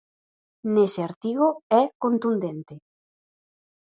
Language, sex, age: Galician, female, 19-29